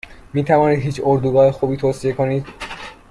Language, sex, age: Persian, male, 19-29